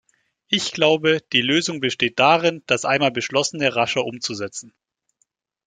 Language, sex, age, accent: German, male, 19-29, Deutschland Deutsch